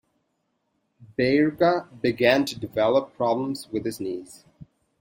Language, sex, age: English, male, 19-29